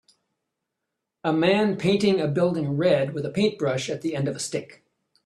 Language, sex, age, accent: English, male, 60-69, Canadian English